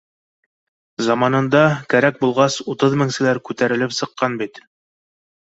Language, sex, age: Bashkir, male, 19-29